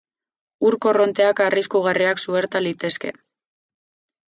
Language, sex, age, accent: Basque, female, 19-29, Mendebalekoa (Araba, Bizkaia, Gipuzkoako mendebaleko herri batzuk)